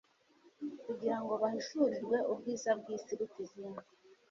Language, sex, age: Kinyarwanda, female, 30-39